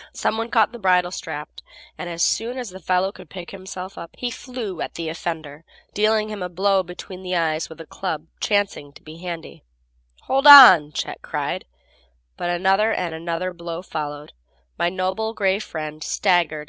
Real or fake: real